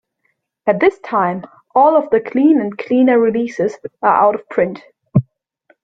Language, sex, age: English, female, 19-29